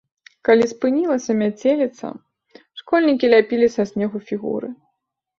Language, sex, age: Belarusian, female, 30-39